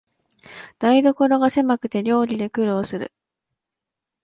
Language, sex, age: Japanese, female, 19-29